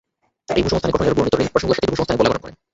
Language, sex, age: Bengali, male, 19-29